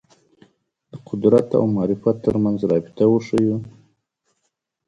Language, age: Pashto, 30-39